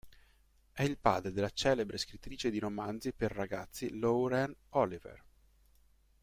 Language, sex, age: Italian, male, 40-49